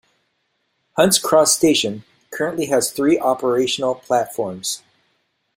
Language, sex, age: English, male, 50-59